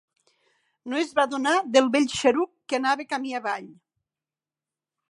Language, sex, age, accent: Catalan, female, 60-69, occidental